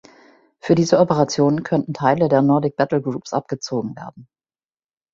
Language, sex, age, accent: German, female, 50-59, Deutschland Deutsch